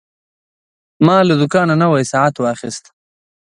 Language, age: Pashto, 30-39